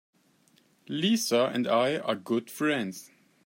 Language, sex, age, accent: English, male, 19-29, Canadian English